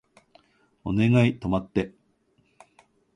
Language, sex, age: Japanese, male, 60-69